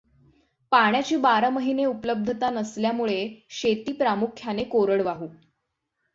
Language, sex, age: Marathi, female, 19-29